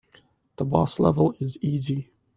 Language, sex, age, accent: English, male, 19-29, Canadian English